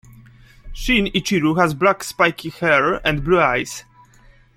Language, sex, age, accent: English, male, 19-29, United States English